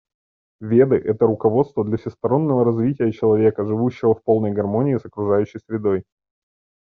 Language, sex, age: Russian, male, 30-39